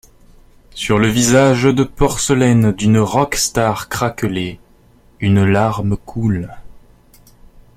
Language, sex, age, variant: French, male, 19-29, Français de métropole